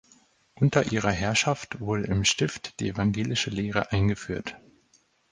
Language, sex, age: German, male, 30-39